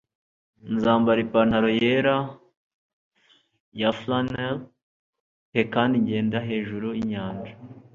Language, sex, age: Kinyarwanda, male, 19-29